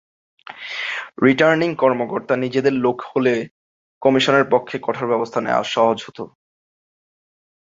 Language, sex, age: Bengali, male, 19-29